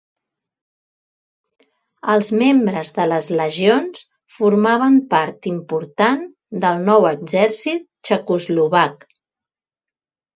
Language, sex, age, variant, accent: Catalan, female, 40-49, Central, central